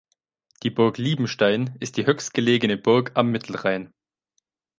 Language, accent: German, Deutschland Deutsch